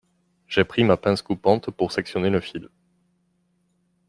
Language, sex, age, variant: French, male, 30-39, Français de métropole